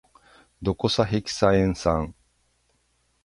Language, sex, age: Japanese, male, 40-49